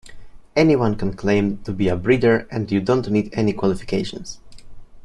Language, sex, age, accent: English, male, under 19, United States English